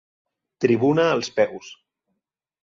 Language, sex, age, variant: Catalan, male, 30-39, Central